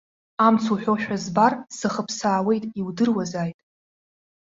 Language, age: Abkhazian, 19-29